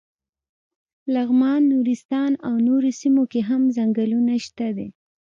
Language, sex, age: Pashto, female, 19-29